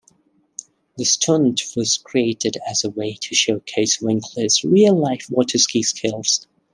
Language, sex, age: English, male, 19-29